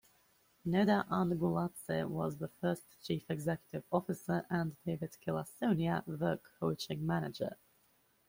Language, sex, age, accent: English, male, under 19, Australian English